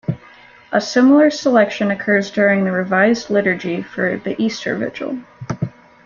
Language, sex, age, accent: English, female, 19-29, United States English